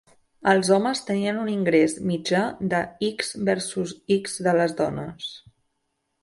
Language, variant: Catalan, Central